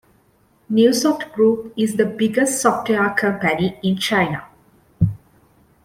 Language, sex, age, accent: English, female, 19-29, India and South Asia (India, Pakistan, Sri Lanka)